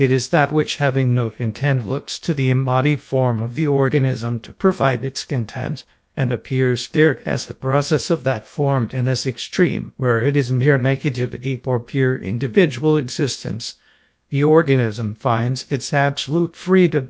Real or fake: fake